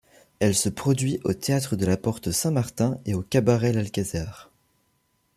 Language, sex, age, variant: French, male, under 19, Français de métropole